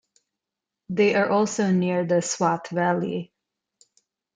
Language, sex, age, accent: English, female, 30-39, India and South Asia (India, Pakistan, Sri Lanka)